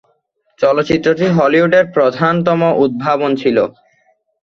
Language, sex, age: Bengali, male, 19-29